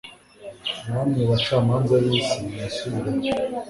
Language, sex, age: Kinyarwanda, male, 19-29